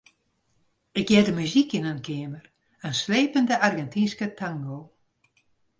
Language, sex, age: Western Frisian, female, 60-69